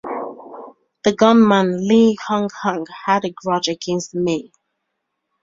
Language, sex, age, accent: English, female, 19-29, England English